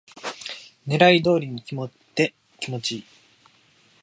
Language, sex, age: Japanese, male, 19-29